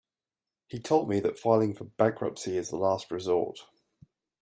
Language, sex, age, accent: English, male, 40-49, England English